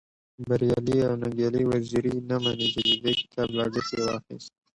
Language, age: Pashto, 19-29